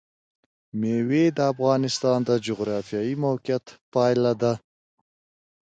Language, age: Pashto, 19-29